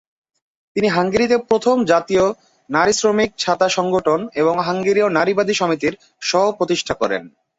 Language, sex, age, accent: Bengali, male, 19-29, Native